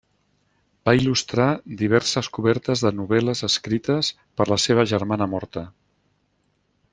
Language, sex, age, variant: Catalan, male, 60-69, Central